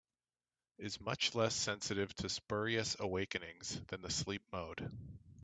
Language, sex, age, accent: English, male, 30-39, United States English